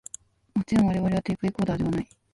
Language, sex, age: Japanese, female, 19-29